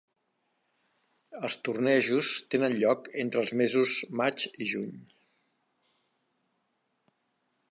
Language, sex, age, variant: Catalan, male, 50-59, Central